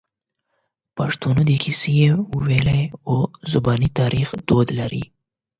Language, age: Pashto, 19-29